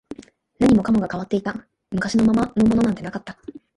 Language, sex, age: Japanese, male, 19-29